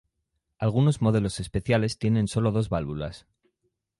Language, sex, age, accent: Spanish, male, 19-29, España: Centro-Sur peninsular (Madrid, Toledo, Castilla-La Mancha)